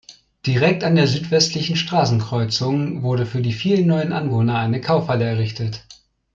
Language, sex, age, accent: German, male, 19-29, Deutschland Deutsch